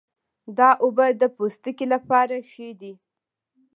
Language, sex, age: Pashto, female, 19-29